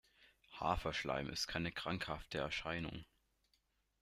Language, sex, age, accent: German, male, under 19, Deutschland Deutsch